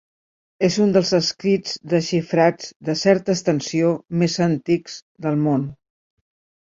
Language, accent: Catalan, Barceloní